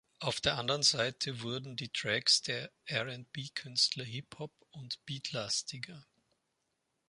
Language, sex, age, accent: German, male, 50-59, Österreichisches Deutsch